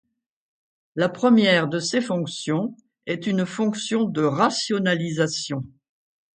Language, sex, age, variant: French, female, 60-69, Français de métropole